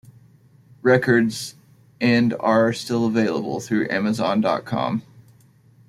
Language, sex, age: English, male, 30-39